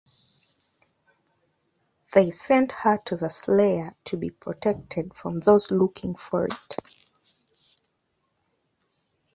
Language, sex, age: English, female, 30-39